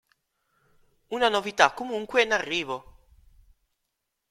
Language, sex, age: Italian, male, 30-39